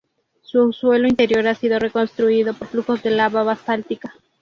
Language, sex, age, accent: Spanish, female, under 19, México